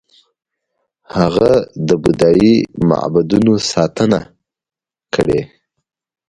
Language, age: Pashto, 19-29